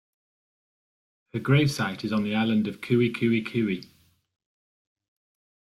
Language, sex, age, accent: English, male, 50-59, England English